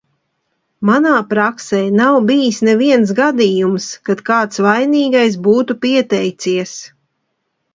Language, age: Latvian, 40-49